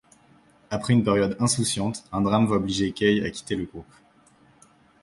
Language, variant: French, Français de métropole